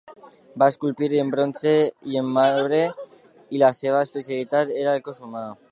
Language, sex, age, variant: Catalan, male, under 19, Alacantí